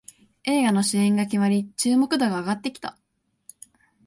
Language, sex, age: Japanese, female, under 19